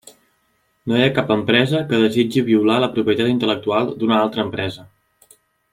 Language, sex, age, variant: Catalan, male, 19-29, Central